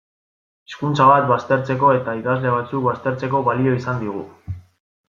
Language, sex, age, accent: Basque, male, 19-29, Mendebalekoa (Araba, Bizkaia, Gipuzkoako mendebaleko herri batzuk)